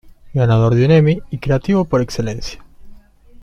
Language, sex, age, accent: Spanish, male, 19-29, Rioplatense: Argentina, Uruguay, este de Bolivia, Paraguay